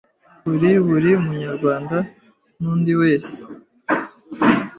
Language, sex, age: Kinyarwanda, female, 30-39